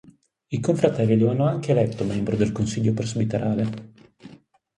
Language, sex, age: Italian, male, 40-49